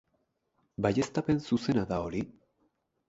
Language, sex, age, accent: Basque, male, 19-29, Erdialdekoa edo Nafarra (Gipuzkoa, Nafarroa)